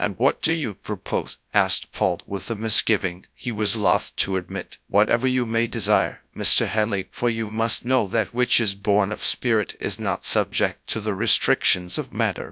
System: TTS, GradTTS